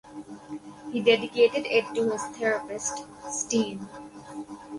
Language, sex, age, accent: English, female, under 19, India and South Asia (India, Pakistan, Sri Lanka)